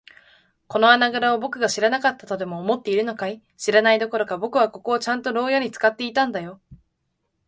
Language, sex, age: Japanese, female, 19-29